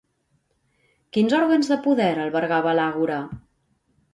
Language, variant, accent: Catalan, Central, central